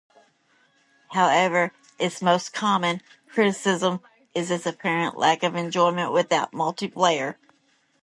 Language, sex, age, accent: English, female, 40-49, United States English